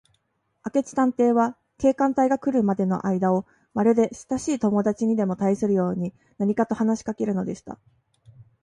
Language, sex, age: Japanese, male, 19-29